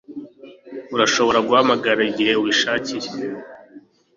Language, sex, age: Kinyarwanda, male, 19-29